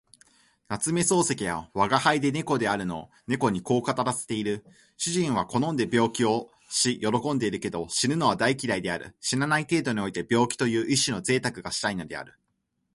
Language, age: Japanese, 19-29